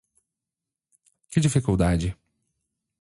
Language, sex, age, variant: Portuguese, male, 30-39, Portuguese (Brasil)